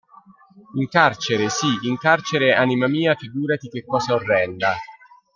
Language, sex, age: Italian, male, 50-59